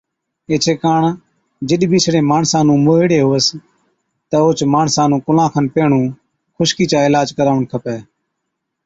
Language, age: Od, 30-39